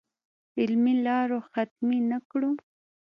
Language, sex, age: Pashto, female, 19-29